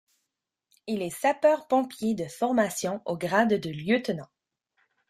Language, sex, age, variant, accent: French, female, 30-39, Français d'Amérique du Nord, Français du Canada